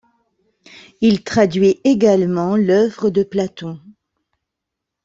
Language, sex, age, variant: French, female, 50-59, Français de métropole